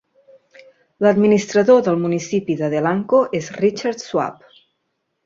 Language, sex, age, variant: Catalan, female, 19-29, Central